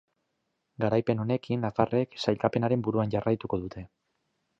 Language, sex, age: Basque, male, 30-39